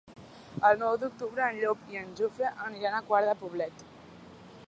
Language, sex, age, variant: Catalan, female, 19-29, Central